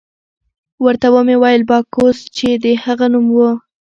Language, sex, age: Pashto, female, under 19